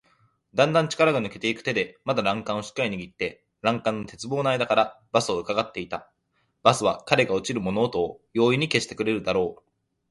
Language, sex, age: Japanese, male, 19-29